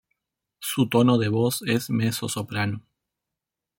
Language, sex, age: Spanish, male, 30-39